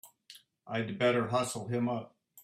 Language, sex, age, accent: English, male, 50-59, United States English